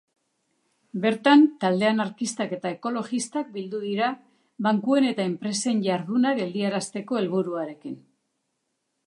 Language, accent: Basque, Mendebalekoa (Araba, Bizkaia, Gipuzkoako mendebaleko herri batzuk)